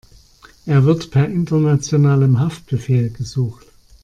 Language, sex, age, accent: German, male, 50-59, Deutschland Deutsch